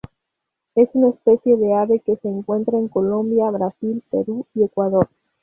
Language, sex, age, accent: Spanish, female, 19-29, México